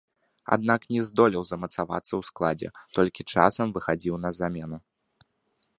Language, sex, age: Belarusian, male, 19-29